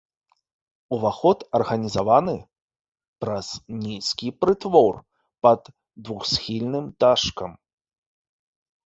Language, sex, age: Belarusian, male, 30-39